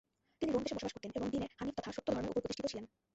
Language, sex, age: Bengali, female, 19-29